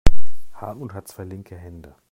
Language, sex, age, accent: German, male, 40-49, Deutschland Deutsch